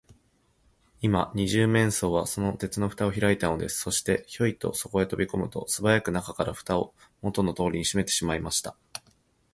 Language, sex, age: Japanese, male, 19-29